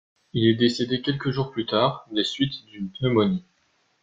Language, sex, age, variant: French, male, 19-29, Français de métropole